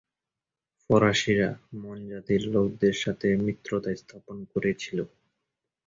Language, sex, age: Bengali, male, 19-29